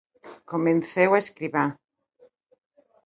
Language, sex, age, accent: Galician, female, 50-59, Normativo (estándar)